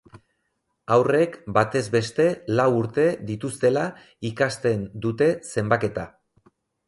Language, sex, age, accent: Basque, male, 40-49, Erdialdekoa edo Nafarra (Gipuzkoa, Nafarroa)